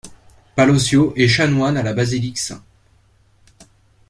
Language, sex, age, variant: French, male, under 19, Français de métropole